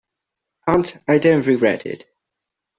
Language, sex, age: English, male, 19-29